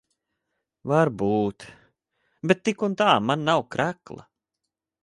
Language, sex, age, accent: Latvian, male, 30-39, bez akcenta